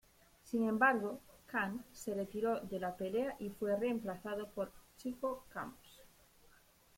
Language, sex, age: Spanish, female, 30-39